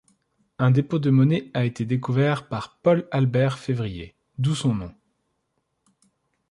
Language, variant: French, Français de métropole